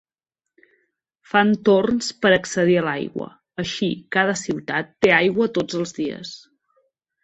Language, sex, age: Catalan, female, 40-49